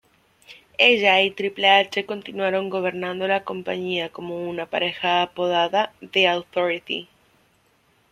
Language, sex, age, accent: Spanish, female, 19-29, México